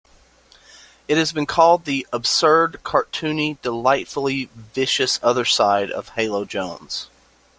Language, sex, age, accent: English, male, 30-39, United States English